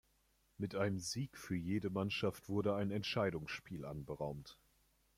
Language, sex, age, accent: German, male, 19-29, Deutschland Deutsch